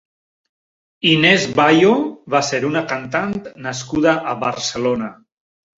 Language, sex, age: Catalan, male, 60-69